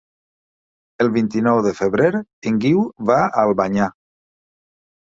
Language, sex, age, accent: Catalan, male, 50-59, valencià